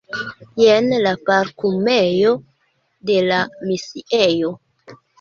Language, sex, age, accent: Esperanto, female, 19-29, Internacia